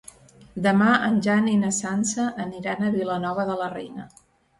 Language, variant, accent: Catalan, Central, central